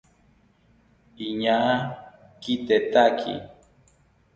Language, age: South Ucayali Ashéninka, 40-49